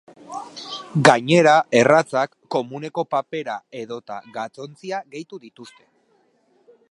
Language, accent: Basque, Mendebalekoa (Araba, Bizkaia, Gipuzkoako mendebaleko herri batzuk)